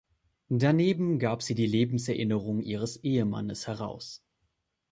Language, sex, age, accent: German, male, 19-29, Deutschland Deutsch